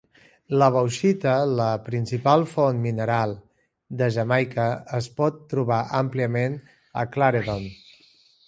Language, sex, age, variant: Catalan, male, 40-49, Central